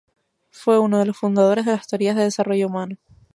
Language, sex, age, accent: Spanish, female, 19-29, España: Islas Canarias